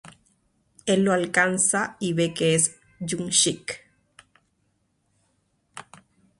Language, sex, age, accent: Spanish, female, 30-39, Andino-Pacífico: Colombia, Perú, Ecuador, oeste de Bolivia y Venezuela andina